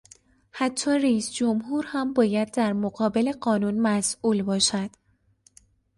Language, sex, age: Persian, female, 19-29